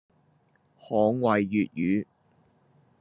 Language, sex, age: Cantonese, male, 19-29